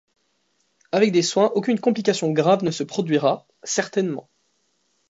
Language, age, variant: French, 19-29, Français de métropole